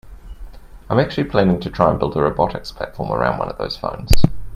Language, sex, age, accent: English, male, 30-39, New Zealand English